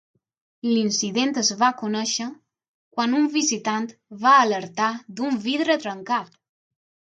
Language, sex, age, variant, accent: Catalan, female, under 19, Balear, balear; mallorquí